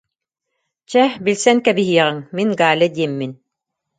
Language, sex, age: Yakut, female, 50-59